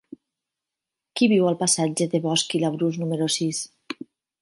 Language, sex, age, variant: Catalan, female, 40-49, Nord-Occidental